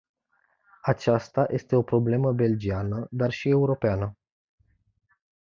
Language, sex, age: Romanian, male, 19-29